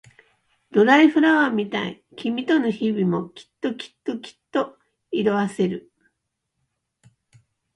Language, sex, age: Japanese, female, 60-69